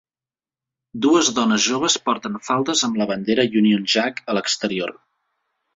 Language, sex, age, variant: Catalan, male, 30-39, Central